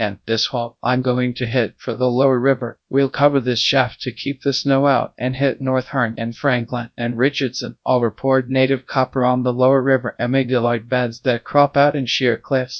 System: TTS, GradTTS